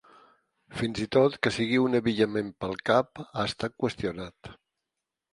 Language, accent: Catalan, mallorquí